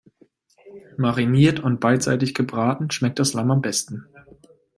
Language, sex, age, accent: German, male, 19-29, Deutschland Deutsch